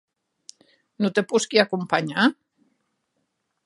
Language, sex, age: Occitan, female, 50-59